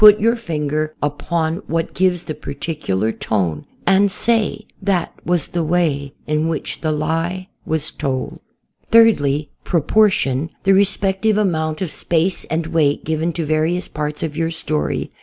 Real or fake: real